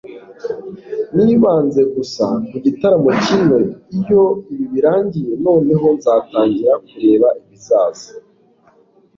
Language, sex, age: Kinyarwanda, male, 19-29